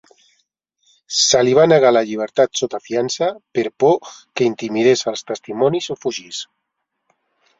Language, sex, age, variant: Catalan, male, 40-49, Central